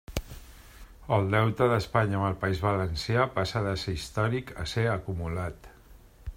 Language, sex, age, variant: Catalan, male, 50-59, Central